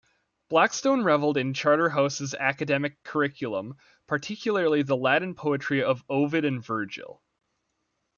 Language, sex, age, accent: English, male, 19-29, Canadian English